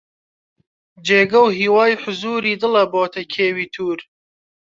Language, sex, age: Central Kurdish, male, 19-29